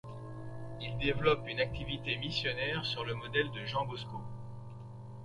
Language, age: French, 60-69